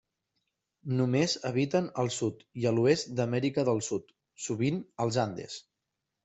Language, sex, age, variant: Catalan, male, 19-29, Central